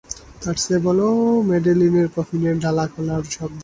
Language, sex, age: Bengali, male, 19-29